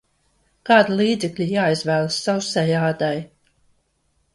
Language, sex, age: Latvian, female, 60-69